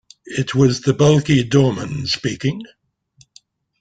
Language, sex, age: English, male, 80-89